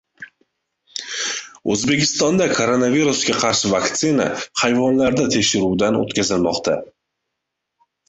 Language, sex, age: Uzbek, male, 19-29